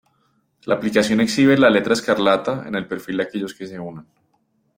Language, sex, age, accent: Spanish, male, 19-29, Andino-Pacífico: Colombia, Perú, Ecuador, oeste de Bolivia y Venezuela andina